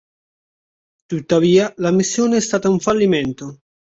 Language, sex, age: Italian, male, 19-29